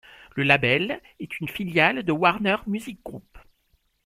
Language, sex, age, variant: French, male, 40-49, Français de métropole